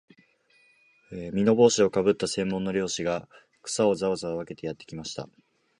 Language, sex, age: Japanese, male, 19-29